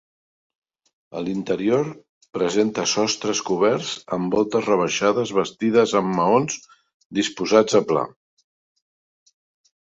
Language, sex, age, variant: Catalan, male, 60-69, Central